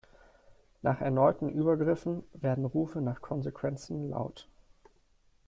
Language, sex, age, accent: German, male, 19-29, Deutschland Deutsch